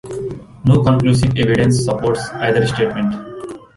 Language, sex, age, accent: English, male, 19-29, India and South Asia (India, Pakistan, Sri Lanka)